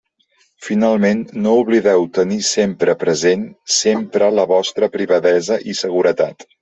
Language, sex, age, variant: Catalan, male, 50-59, Central